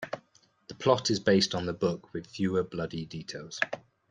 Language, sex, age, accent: English, male, 30-39, England English